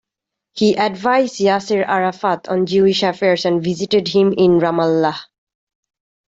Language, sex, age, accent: English, female, 19-29, England English